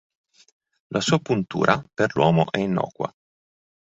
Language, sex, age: Italian, male, 40-49